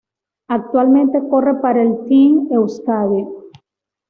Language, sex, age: Spanish, female, 30-39